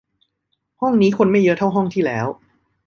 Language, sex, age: Thai, male, 30-39